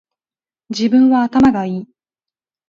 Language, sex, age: Japanese, female, 19-29